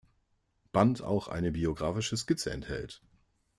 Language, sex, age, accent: German, male, 40-49, Deutschland Deutsch